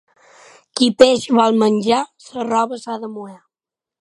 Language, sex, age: Catalan, female, 19-29